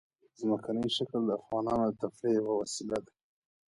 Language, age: Pashto, 30-39